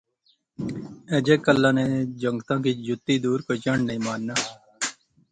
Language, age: Pahari-Potwari, 30-39